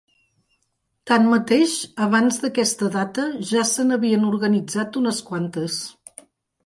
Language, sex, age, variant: Catalan, female, 60-69, Central